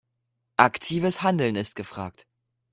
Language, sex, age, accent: German, male, under 19, Deutschland Deutsch